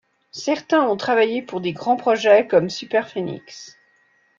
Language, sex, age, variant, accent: French, female, 50-59, Français d'Europe, Français de Suisse